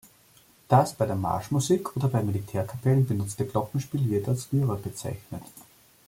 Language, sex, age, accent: German, male, 30-39, Österreichisches Deutsch